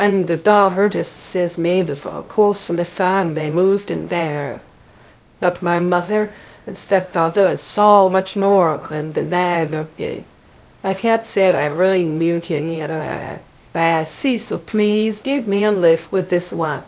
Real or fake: fake